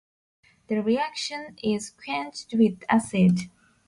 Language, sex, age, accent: English, female, 19-29, India and South Asia (India, Pakistan, Sri Lanka)